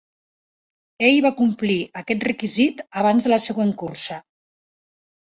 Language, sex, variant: Catalan, female, Nord-Occidental